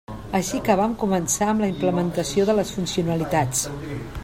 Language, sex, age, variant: Catalan, female, 50-59, Central